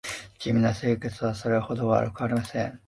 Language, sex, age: Japanese, male, 30-39